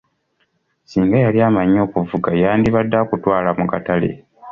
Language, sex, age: Ganda, male, 30-39